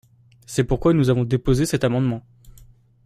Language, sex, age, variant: French, male, under 19, Français de métropole